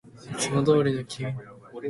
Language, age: Japanese, 19-29